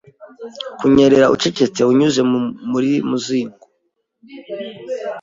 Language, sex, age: Kinyarwanda, male, 19-29